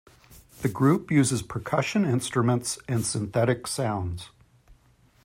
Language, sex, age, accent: English, male, 50-59, United States English